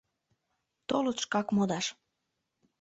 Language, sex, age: Mari, female, under 19